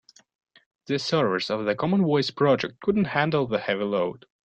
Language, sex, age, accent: English, male, 19-29, India and South Asia (India, Pakistan, Sri Lanka)